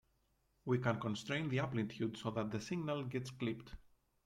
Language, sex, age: English, male, 19-29